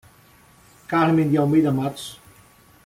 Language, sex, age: Portuguese, male, 40-49